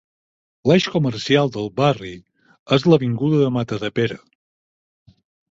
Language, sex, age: Catalan, male, 50-59